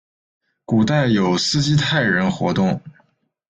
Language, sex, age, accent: Chinese, male, 19-29, 出生地：山东省